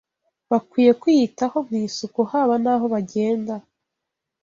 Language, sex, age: Kinyarwanda, female, 19-29